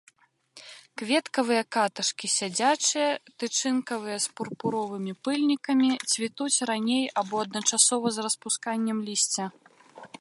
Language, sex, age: Belarusian, female, 19-29